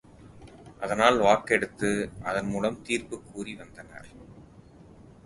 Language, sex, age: Tamil, male, 40-49